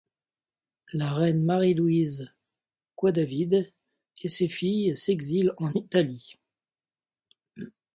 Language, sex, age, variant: French, male, 40-49, Français de métropole